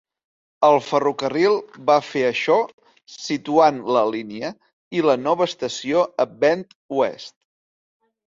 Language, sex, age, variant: Catalan, male, 40-49, Central